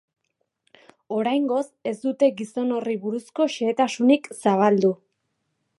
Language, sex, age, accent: Basque, female, 30-39, Erdialdekoa edo Nafarra (Gipuzkoa, Nafarroa)